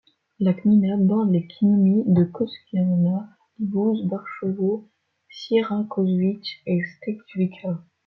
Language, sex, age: French, female, under 19